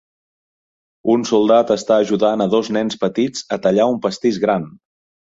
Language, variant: Catalan, Central